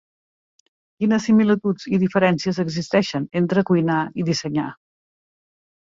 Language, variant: Catalan, Central